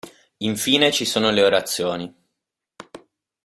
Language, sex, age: Italian, male, 19-29